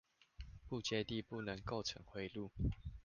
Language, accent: Chinese, 出生地：桃園市